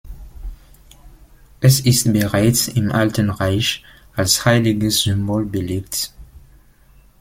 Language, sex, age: German, male, 19-29